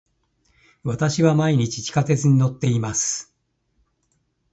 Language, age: Japanese, 70-79